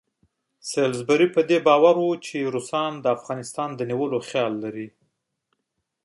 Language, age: Pashto, 40-49